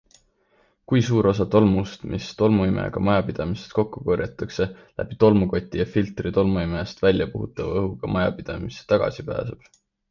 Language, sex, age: Estonian, male, 19-29